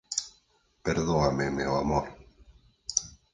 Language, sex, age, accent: Galician, male, 40-49, Oriental (común en zona oriental)